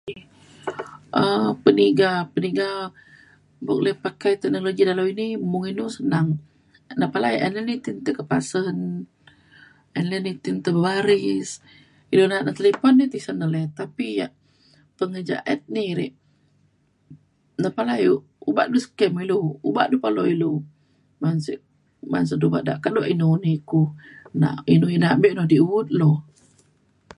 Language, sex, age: Mainstream Kenyah, female, 30-39